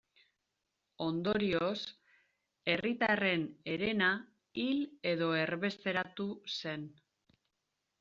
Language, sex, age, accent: Basque, female, 40-49, Mendebalekoa (Araba, Bizkaia, Gipuzkoako mendebaleko herri batzuk)